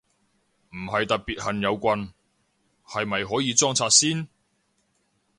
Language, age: Cantonese, 40-49